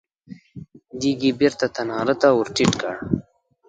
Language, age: Pashto, under 19